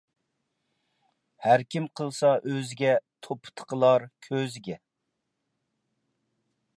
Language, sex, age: Uyghur, male, 40-49